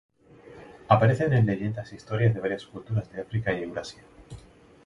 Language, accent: Spanish, España: Sur peninsular (Andalucia, Extremadura, Murcia)